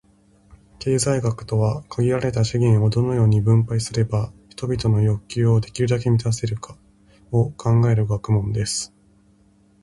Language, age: Japanese, 19-29